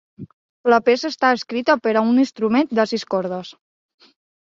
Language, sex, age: Catalan, female, 19-29